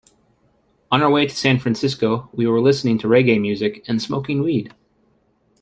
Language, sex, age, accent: English, male, 30-39, United States English